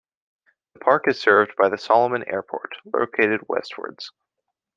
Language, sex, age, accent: English, male, 19-29, United States English